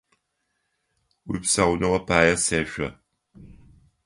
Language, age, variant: Adyghe, 60-69, Адыгабзэ (Кирил, пстэумэ зэдыряе)